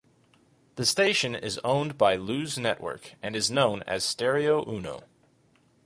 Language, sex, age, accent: English, male, 30-39, United States English